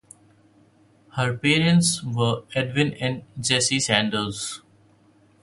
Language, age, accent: English, 19-29, India and South Asia (India, Pakistan, Sri Lanka)